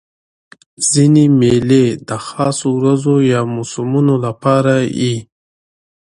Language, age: Pashto, 30-39